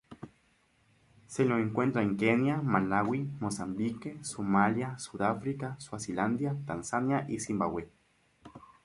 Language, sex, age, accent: Spanish, male, 19-29, América central